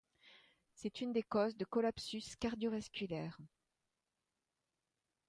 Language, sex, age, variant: French, female, 60-69, Français de métropole